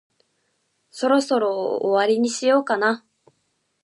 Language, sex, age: Japanese, female, 19-29